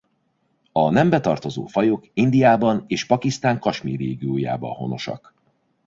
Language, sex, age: Hungarian, male, 40-49